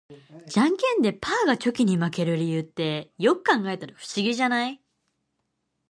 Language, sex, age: Japanese, female, 19-29